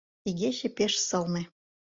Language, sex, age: Mari, female, 30-39